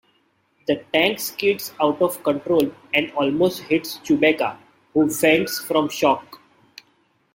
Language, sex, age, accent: English, male, 19-29, India and South Asia (India, Pakistan, Sri Lanka)